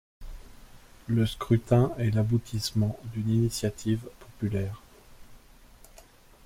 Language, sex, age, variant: French, male, 40-49, Français de métropole